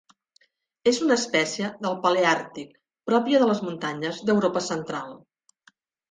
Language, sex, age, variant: Catalan, female, 50-59, Nord-Occidental